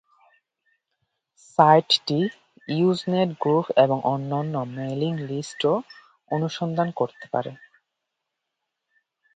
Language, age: Bengali, 19-29